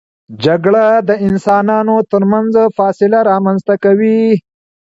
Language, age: Pashto, 40-49